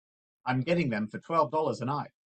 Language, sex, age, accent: English, male, 30-39, Australian English